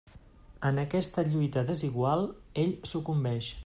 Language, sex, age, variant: Catalan, male, 40-49, Central